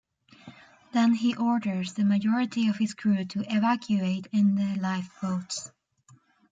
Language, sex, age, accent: English, female, 19-29, Irish English